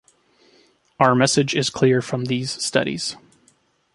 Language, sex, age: English, male, 30-39